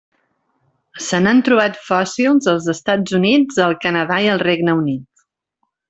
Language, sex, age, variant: Catalan, female, 40-49, Central